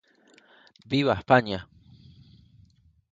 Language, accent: Spanish, Rioplatense: Argentina, Uruguay, este de Bolivia, Paraguay